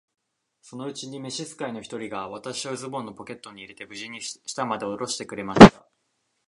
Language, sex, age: Japanese, male, 19-29